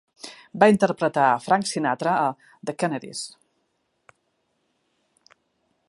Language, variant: Catalan, Central